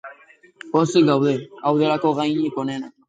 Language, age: Basque, under 19